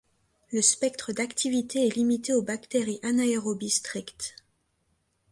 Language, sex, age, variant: French, female, 19-29, Français de métropole